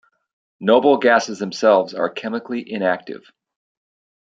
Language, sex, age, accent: English, male, 50-59, United States English